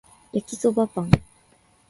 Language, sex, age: Japanese, female, under 19